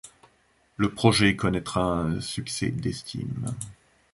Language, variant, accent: French, Français d'Europe, Français d’Allemagne